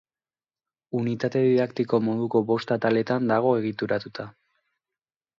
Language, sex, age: Basque, male, 19-29